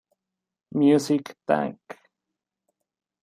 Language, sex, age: Spanish, male, 19-29